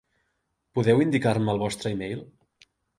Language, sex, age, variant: Catalan, male, 19-29, Central